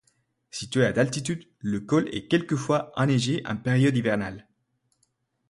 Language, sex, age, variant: French, male, 19-29, Français de métropole